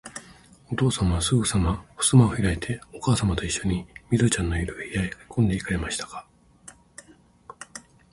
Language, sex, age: Japanese, male, 50-59